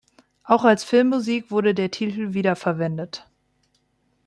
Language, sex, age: German, female, 30-39